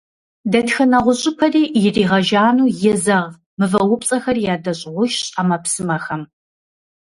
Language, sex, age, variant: Kabardian, female, 40-49, Адыгэбзэ (Къэбэрдей, Кирил, Урысей)